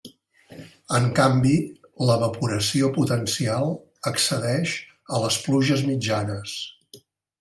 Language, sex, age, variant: Catalan, male, 60-69, Central